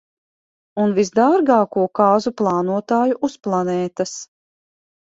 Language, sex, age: Latvian, female, 40-49